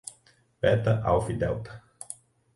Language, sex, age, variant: Portuguese, male, 30-39, Portuguese (Brasil)